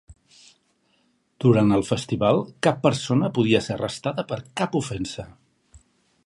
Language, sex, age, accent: Catalan, male, 50-59, Barceloní